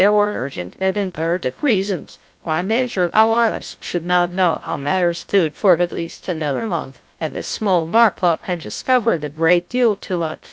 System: TTS, GlowTTS